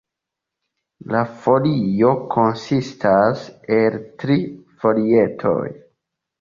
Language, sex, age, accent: Esperanto, male, 19-29, Internacia